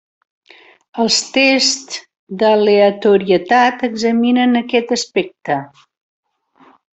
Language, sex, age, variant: Catalan, female, 60-69, Central